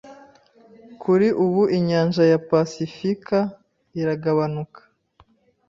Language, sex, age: Kinyarwanda, female, 30-39